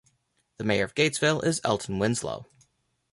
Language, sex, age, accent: English, male, 19-29, United States English